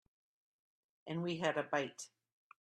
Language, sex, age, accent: English, female, 60-69, Canadian English